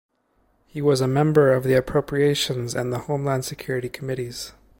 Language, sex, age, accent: English, male, 19-29, United States English